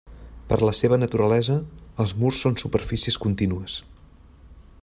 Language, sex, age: Catalan, male, 30-39